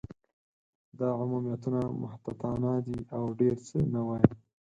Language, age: Pashto, 19-29